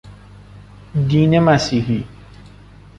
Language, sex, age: Persian, male, 19-29